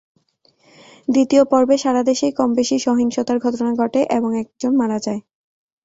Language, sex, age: Bengali, female, 19-29